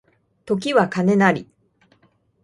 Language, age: Japanese, 40-49